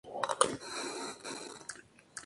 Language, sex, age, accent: Spanish, male, 19-29, México